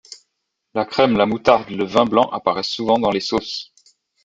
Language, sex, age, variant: French, male, 30-39, Français de métropole